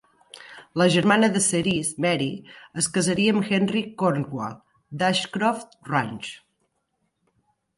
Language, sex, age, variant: Catalan, female, 40-49, Central